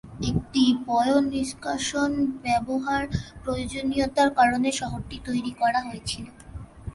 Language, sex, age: Bengali, female, under 19